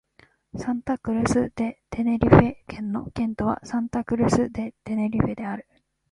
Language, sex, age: Japanese, female, 19-29